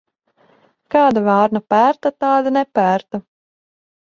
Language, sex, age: Latvian, female, 19-29